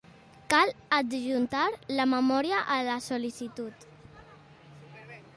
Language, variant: Catalan, Central